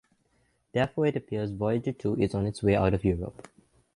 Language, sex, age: English, male, under 19